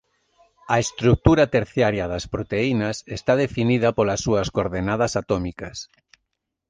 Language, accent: Galician, Normativo (estándar)